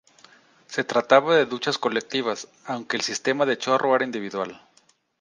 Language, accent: Spanish, México